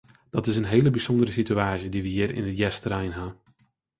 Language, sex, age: Western Frisian, male, 19-29